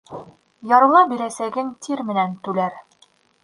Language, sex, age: Bashkir, female, 19-29